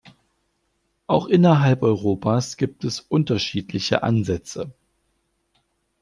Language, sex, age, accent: German, male, 40-49, Deutschland Deutsch